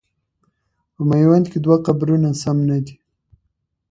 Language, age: Pashto, 19-29